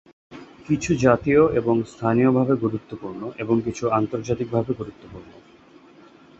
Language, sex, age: Bengali, male, 19-29